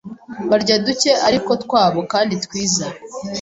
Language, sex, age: Kinyarwanda, female, 19-29